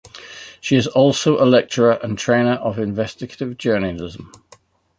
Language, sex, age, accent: English, male, 60-69, England English